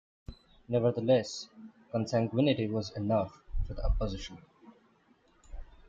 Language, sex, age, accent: English, male, 19-29, India and South Asia (India, Pakistan, Sri Lanka)